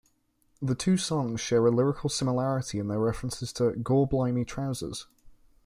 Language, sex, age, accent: English, male, 19-29, England English